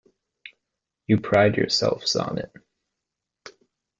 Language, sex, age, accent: English, male, 19-29, United States English